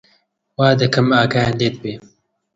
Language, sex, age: Central Kurdish, male, under 19